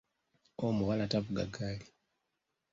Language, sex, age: Ganda, male, 90+